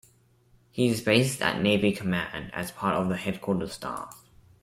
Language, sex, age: English, male, 19-29